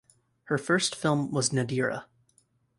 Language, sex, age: English, male, 19-29